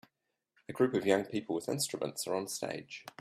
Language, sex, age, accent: English, male, 30-39, New Zealand English